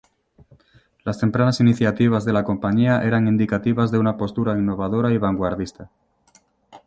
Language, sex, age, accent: Spanish, male, 30-39, España: Norte peninsular (Asturias, Castilla y León, Cantabria, País Vasco, Navarra, Aragón, La Rioja, Guadalajara, Cuenca)